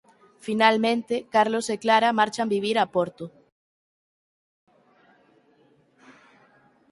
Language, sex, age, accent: Galician, female, 19-29, Central (sen gheada)